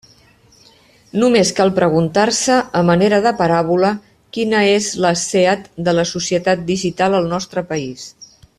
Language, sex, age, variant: Catalan, female, 50-59, Central